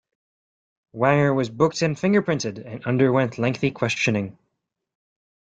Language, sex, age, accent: English, male, 19-29, Filipino